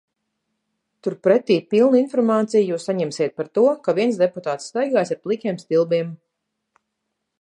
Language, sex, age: Latvian, female, 40-49